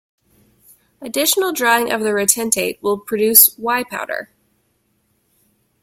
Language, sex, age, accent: English, female, 19-29, United States English